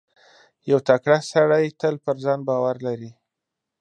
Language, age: Pashto, 19-29